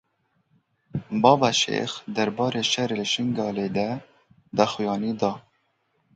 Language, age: Kurdish, 19-29